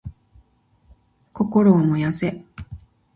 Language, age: Japanese, 30-39